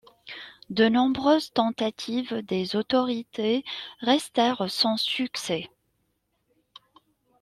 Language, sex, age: French, female, 19-29